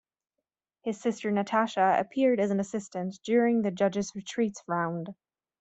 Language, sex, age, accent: English, female, 19-29, United States English